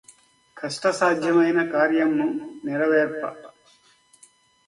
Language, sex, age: Telugu, male, 60-69